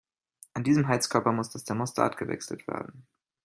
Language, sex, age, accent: German, male, 30-39, Deutschland Deutsch